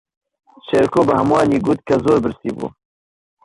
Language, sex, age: Central Kurdish, male, 30-39